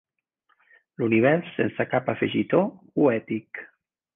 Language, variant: Catalan, Central